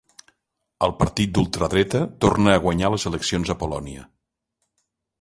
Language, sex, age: Catalan, male, 60-69